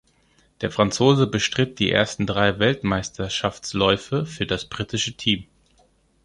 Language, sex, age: German, male, 30-39